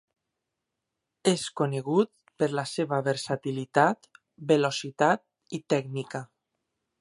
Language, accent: Catalan, valencià